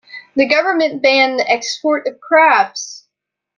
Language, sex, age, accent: English, female, 19-29, United States English